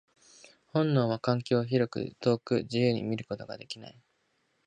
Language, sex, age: Japanese, male, under 19